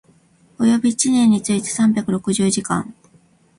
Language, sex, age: Japanese, female, 40-49